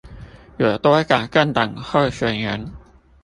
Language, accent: Chinese, 出生地：臺北市